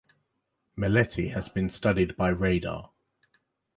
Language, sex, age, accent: English, male, 40-49, England English